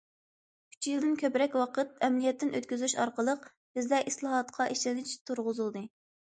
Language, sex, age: Uyghur, female, under 19